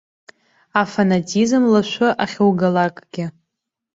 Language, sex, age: Abkhazian, female, under 19